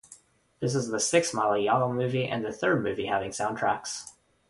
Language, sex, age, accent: English, male, under 19, United States English